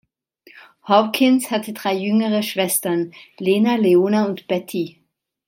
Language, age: German, 19-29